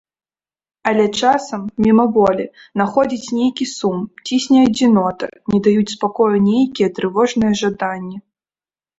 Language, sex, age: Belarusian, female, 19-29